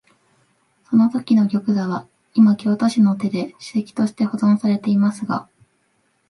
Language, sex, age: Japanese, female, 19-29